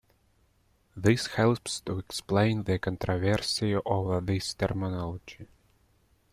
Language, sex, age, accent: English, male, 30-39, United States English